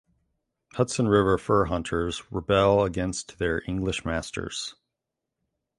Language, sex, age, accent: English, male, 40-49, United States English